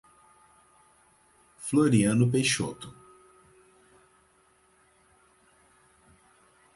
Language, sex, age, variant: Portuguese, male, 30-39, Portuguese (Brasil)